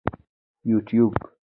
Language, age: Pashto, under 19